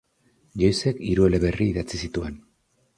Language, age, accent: Basque, 50-59, Mendebalekoa (Araba, Bizkaia, Gipuzkoako mendebaleko herri batzuk)